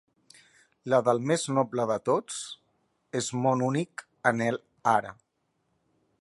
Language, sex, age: Catalan, male, 40-49